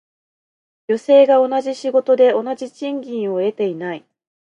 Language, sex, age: Japanese, female, 30-39